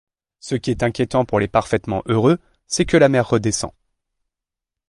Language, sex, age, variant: French, male, 30-39, Français de métropole